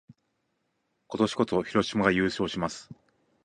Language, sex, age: Japanese, male, 40-49